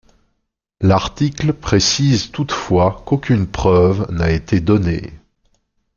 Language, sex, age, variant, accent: French, male, 30-39, Français d'Europe, Français de Suisse